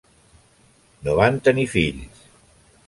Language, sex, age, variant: Catalan, male, 60-69, Central